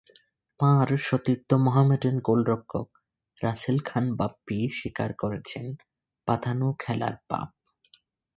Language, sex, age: Bengali, male, 19-29